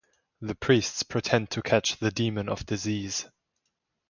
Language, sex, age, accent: English, male, under 19, England English